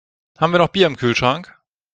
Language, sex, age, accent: German, male, 30-39, Deutschland Deutsch